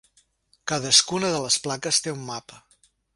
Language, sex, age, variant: Catalan, male, 60-69, Septentrional